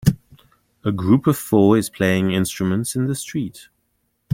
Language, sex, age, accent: English, male, 30-39, England English